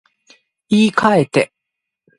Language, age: Japanese, 19-29